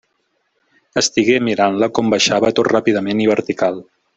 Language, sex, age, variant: Catalan, male, 40-49, Central